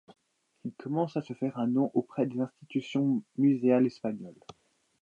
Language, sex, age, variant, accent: French, male, 19-29, Français d'Europe, Français de Suisse